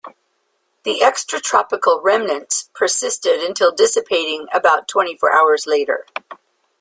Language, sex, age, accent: English, female, 60-69, United States English